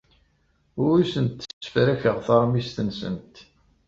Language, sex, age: Kabyle, male, 30-39